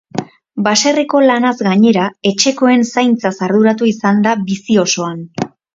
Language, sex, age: Basque, female, 19-29